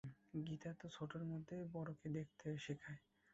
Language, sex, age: Bengali, male, under 19